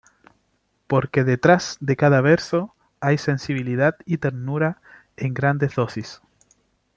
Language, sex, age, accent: Spanish, male, 19-29, Chileno: Chile, Cuyo